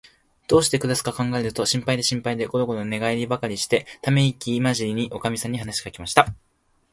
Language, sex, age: Japanese, male, 19-29